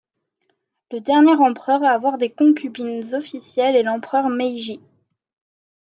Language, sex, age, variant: French, female, 19-29, Français de métropole